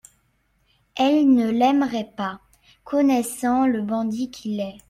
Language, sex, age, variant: French, female, under 19, Français de métropole